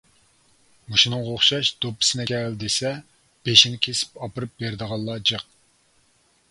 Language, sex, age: Uyghur, male, 40-49